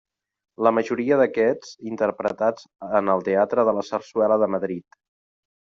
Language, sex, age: Catalan, male, 40-49